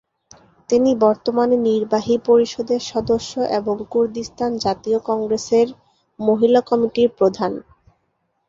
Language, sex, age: Bengali, female, 19-29